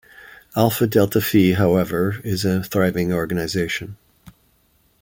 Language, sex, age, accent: English, male, 50-59, Canadian English